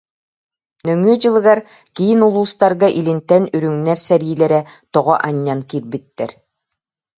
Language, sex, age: Yakut, female, 50-59